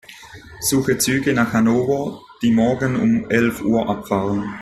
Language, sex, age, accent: German, male, 30-39, Schweizerdeutsch